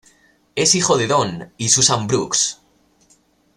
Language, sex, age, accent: Spanish, male, 19-29, España: Norte peninsular (Asturias, Castilla y León, Cantabria, País Vasco, Navarra, Aragón, La Rioja, Guadalajara, Cuenca)